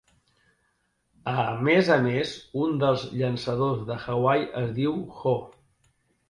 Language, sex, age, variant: Catalan, male, 50-59, Central